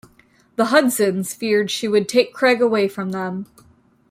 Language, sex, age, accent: English, female, 30-39, United States English